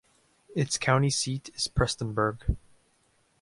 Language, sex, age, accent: English, male, 19-29, United States English